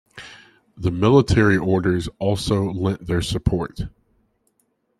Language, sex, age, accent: English, male, 30-39, United States English